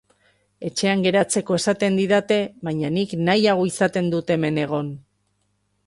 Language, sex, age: Basque, female, 50-59